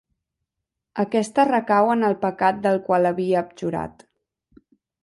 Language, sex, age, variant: Catalan, female, under 19, Central